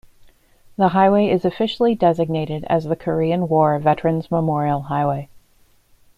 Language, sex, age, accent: English, female, 40-49, United States English